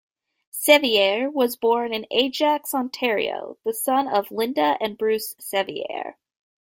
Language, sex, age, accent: English, female, 19-29, United States English